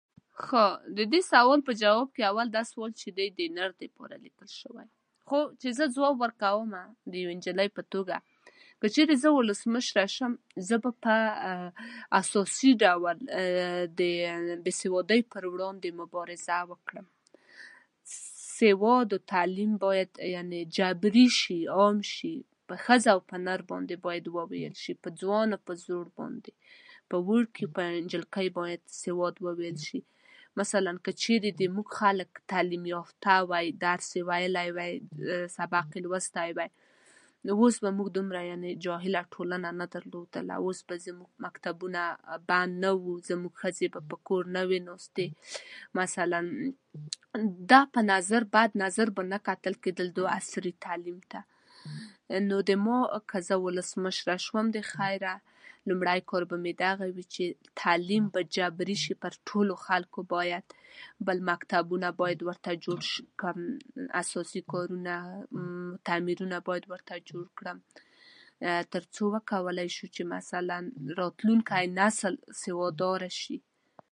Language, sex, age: Pashto, female, 19-29